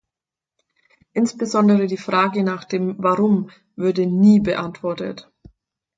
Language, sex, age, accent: German, female, 19-29, Deutschland Deutsch